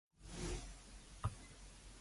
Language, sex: Cantonese, female